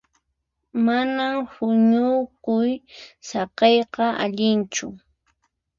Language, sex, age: Puno Quechua, female, 30-39